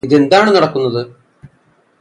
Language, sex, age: Malayalam, male, 40-49